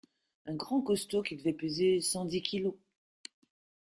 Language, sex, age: French, female, 50-59